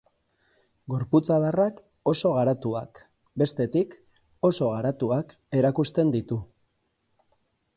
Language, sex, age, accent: Basque, male, 40-49, Erdialdekoa edo Nafarra (Gipuzkoa, Nafarroa)